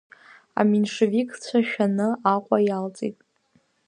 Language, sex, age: Abkhazian, female, under 19